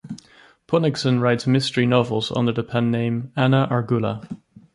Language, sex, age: English, male, 19-29